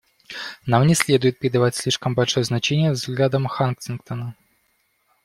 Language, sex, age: Russian, male, 19-29